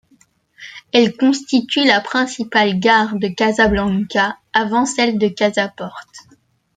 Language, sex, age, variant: French, female, under 19, Français de métropole